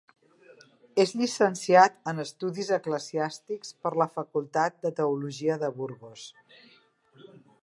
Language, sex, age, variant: Catalan, female, 50-59, Central